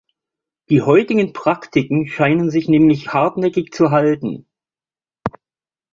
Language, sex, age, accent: German, male, 50-59, Deutschland Deutsch